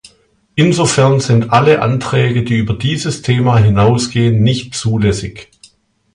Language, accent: German, Deutschland Deutsch